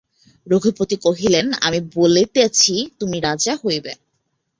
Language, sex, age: Bengali, female, 19-29